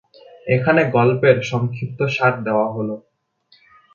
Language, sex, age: Bengali, male, 19-29